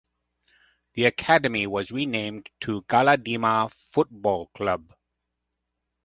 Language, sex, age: English, male, 50-59